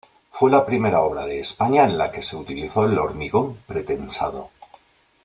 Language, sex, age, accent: Spanish, male, 40-49, España: Norte peninsular (Asturias, Castilla y León, Cantabria, País Vasco, Navarra, Aragón, La Rioja, Guadalajara, Cuenca)